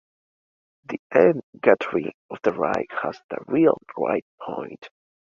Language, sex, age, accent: English, male, 19-29, United States English